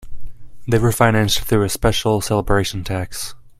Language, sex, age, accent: English, male, 19-29, United States English